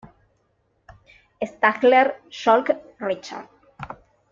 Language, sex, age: Spanish, female, 40-49